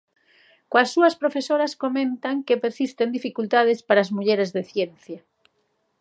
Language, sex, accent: Galician, female, Normativo (estándar)